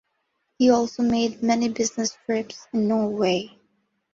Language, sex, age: English, female, under 19